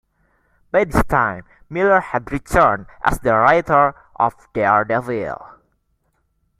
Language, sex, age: English, male, under 19